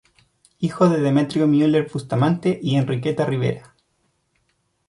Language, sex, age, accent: Spanish, male, 30-39, Chileno: Chile, Cuyo